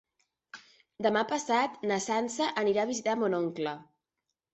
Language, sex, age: Catalan, male, 30-39